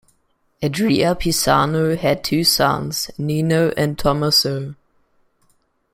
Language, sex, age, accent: English, male, under 19, England English